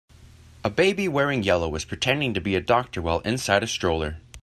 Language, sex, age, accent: English, male, 19-29, United States English